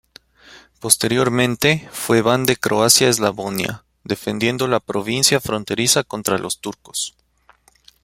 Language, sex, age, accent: Spanish, male, 19-29, Andino-Pacífico: Colombia, Perú, Ecuador, oeste de Bolivia y Venezuela andina